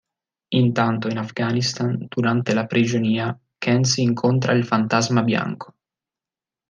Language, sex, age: Italian, male, 19-29